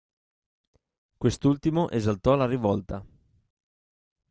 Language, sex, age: Italian, male, 30-39